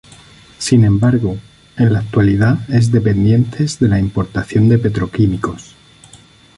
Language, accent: Spanish, España: Sur peninsular (Andalucia, Extremadura, Murcia)